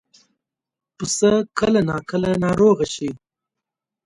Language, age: Pashto, 19-29